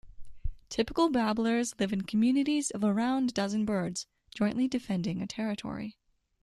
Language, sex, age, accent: English, female, 19-29, United States English